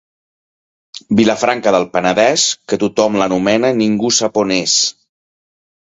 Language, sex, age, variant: Catalan, male, 40-49, Central